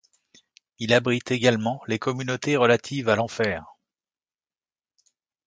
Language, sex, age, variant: French, male, 50-59, Français de métropole